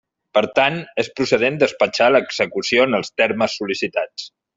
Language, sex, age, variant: Catalan, male, 40-49, Central